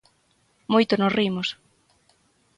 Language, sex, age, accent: Galician, female, 19-29, Central (gheada); Normativo (estándar)